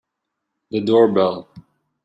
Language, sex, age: English, male, 19-29